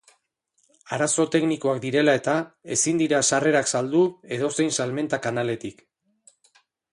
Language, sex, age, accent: Basque, male, 40-49, Erdialdekoa edo Nafarra (Gipuzkoa, Nafarroa)